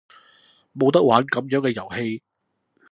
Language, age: Cantonese, 30-39